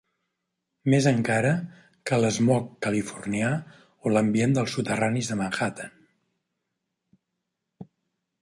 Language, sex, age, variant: Catalan, male, 60-69, Central